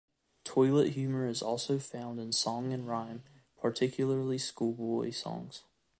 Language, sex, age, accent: English, male, 19-29, United States English